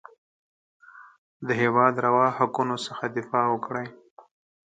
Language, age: Pashto, 30-39